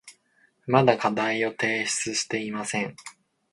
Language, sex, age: Japanese, male, 19-29